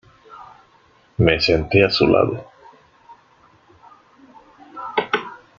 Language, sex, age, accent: Spanish, male, 50-59, América central